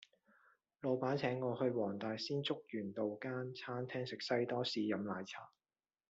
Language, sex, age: Cantonese, male, 40-49